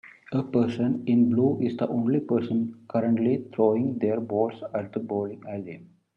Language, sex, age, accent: English, male, 30-39, India and South Asia (India, Pakistan, Sri Lanka)